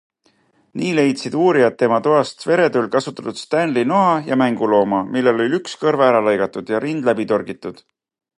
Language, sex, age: Estonian, male, 40-49